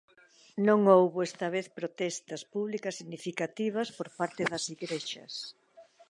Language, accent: Galician, Normativo (estándar)